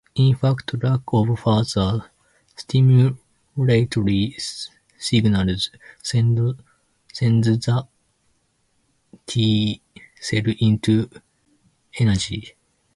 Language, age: English, 19-29